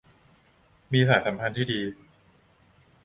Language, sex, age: Thai, male, under 19